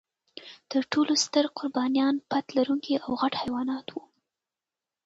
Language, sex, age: Pashto, female, 19-29